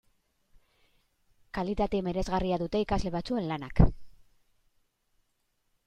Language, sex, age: Basque, female, 40-49